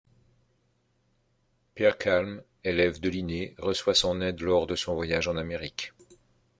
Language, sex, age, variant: French, male, 50-59, Français de métropole